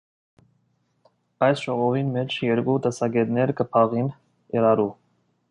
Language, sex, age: Armenian, male, 19-29